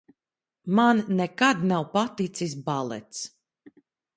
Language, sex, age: Latvian, female, 19-29